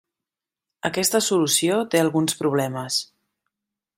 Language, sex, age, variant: Catalan, female, 30-39, Central